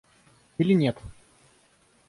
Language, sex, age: Russian, male, 30-39